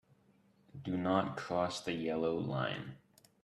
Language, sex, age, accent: English, male, 19-29, Canadian English